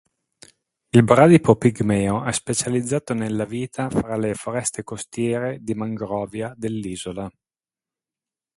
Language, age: Italian, 40-49